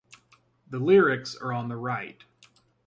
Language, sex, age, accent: English, male, 30-39, United States English